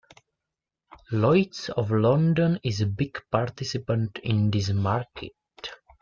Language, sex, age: English, male, 19-29